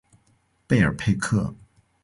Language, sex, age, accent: Chinese, male, under 19, 出生地：黑龙江省